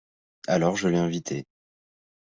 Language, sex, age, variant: French, male, under 19, Français de métropole